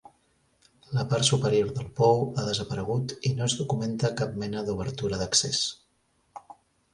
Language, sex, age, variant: Catalan, male, 40-49, Central